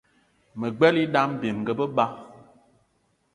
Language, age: Eton (Cameroon), 30-39